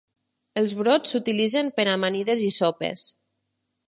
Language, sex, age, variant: Catalan, female, 30-39, Nord-Occidental